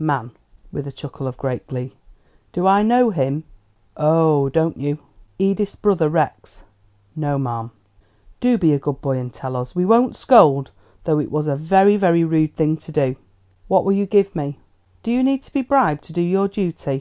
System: none